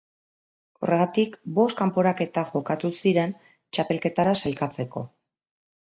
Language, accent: Basque, Mendebalekoa (Araba, Bizkaia, Gipuzkoako mendebaleko herri batzuk)